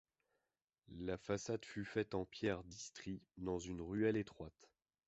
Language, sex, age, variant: French, male, 30-39, Français de métropole